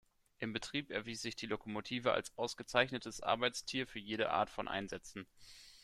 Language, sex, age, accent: German, male, 19-29, Deutschland Deutsch